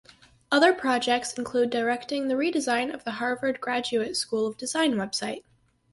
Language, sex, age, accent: English, female, under 19, United States English